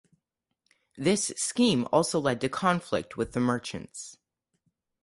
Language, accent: English, United States English